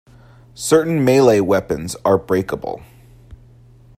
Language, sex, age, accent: English, male, 19-29, United States English